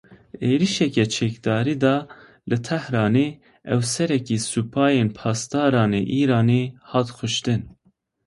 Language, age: Kurdish, 19-29